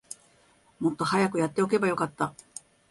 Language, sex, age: Japanese, female, 50-59